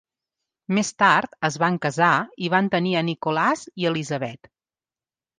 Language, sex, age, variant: Catalan, female, 40-49, Central